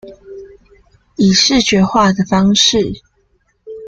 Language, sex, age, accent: Chinese, female, 19-29, 出生地：高雄市